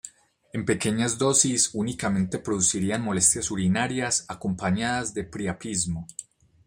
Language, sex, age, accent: Spanish, male, 19-29, Caribe: Cuba, Venezuela, Puerto Rico, República Dominicana, Panamá, Colombia caribeña, México caribeño, Costa del golfo de México